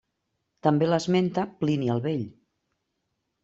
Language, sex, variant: Catalan, female, Central